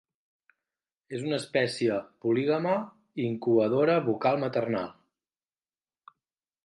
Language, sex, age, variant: Catalan, male, 40-49, Central